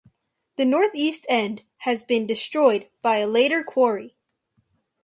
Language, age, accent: English, under 19, United States English